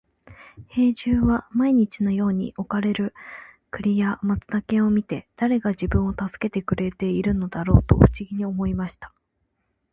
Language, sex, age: Japanese, female, 19-29